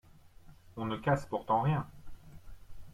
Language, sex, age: French, male, 30-39